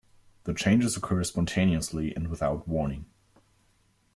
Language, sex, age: English, male, 19-29